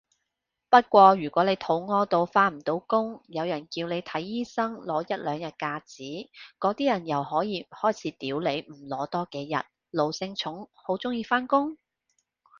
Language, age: Cantonese, 30-39